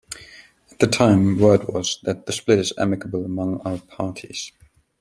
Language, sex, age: English, male, 19-29